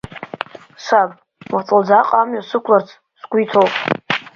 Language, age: Abkhazian, under 19